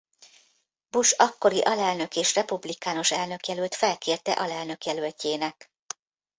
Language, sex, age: Hungarian, female, 50-59